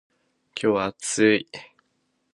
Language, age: Japanese, 19-29